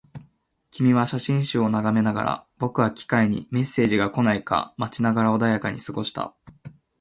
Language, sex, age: Japanese, male, 19-29